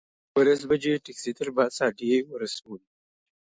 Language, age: Pashto, 19-29